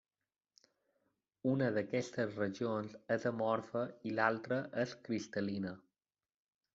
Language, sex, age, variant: Catalan, male, 30-39, Balear